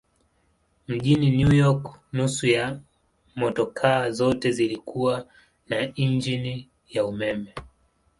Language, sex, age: Swahili, male, 19-29